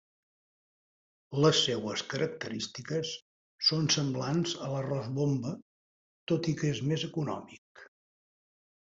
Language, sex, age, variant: Catalan, male, 60-69, Central